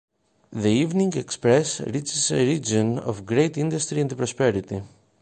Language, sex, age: English, male, 40-49